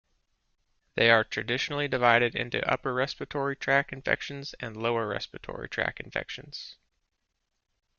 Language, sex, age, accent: English, male, 40-49, United States English